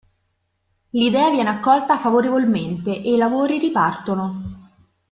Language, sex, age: Italian, female, 30-39